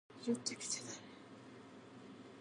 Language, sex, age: English, female, under 19